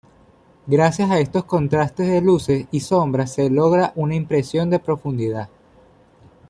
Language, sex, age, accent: Spanish, male, 19-29, Caribe: Cuba, Venezuela, Puerto Rico, República Dominicana, Panamá, Colombia caribeña, México caribeño, Costa del golfo de México